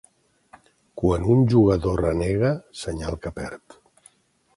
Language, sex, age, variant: Catalan, male, 60-69, Central